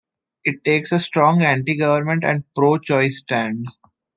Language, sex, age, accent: English, male, 19-29, India and South Asia (India, Pakistan, Sri Lanka)